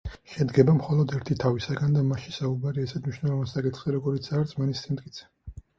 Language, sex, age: Georgian, male, 30-39